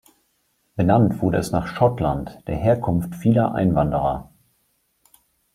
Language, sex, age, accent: German, male, 30-39, Deutschland Deutsch